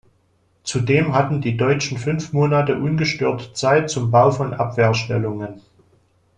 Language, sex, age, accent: German, male, 40-49, Deutschland Deutsch